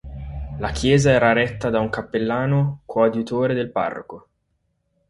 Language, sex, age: Italian, male, 30-39